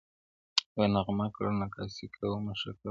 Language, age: Pashto, 19-29